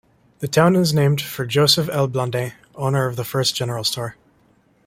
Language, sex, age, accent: English, male, 19-29, Canadian English